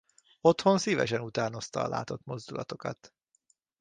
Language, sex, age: Hungarian, male, 30-39